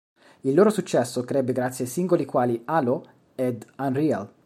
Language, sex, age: Italian, male, 30-39